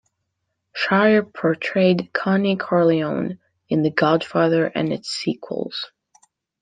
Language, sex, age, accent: English, female, under 19, United States English